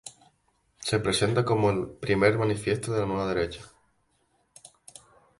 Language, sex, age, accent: Spanish, male, 19-29, España: Islas Canarias